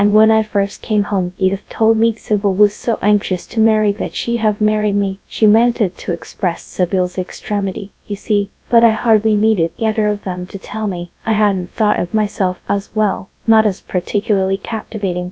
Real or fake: fake